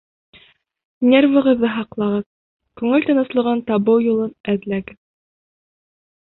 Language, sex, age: Bashkir, female, 19-29